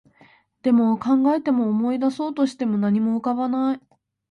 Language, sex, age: Japanese, female, under 19